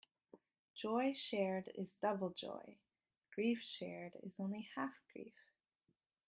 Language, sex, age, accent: English, female, 19-29, United States English